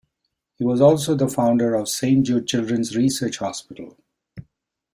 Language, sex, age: English, male, 60-69